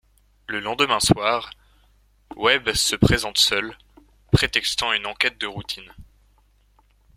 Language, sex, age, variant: French, male, 19-29, Français de métropole